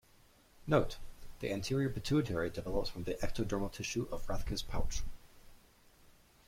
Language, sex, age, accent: English, male, 19-29, United States English